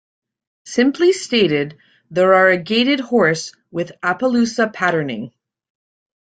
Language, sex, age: English, female, 30-39